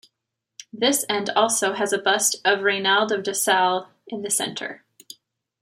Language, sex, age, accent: English, female, 19-29, United States English